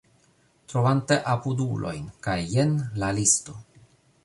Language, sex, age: Esperanto, male, 40-49